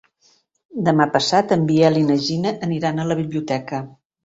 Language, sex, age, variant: Catalan, female, 50-59, Central